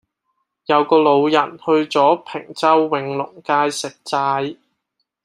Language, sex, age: Cantonese, male, 19-29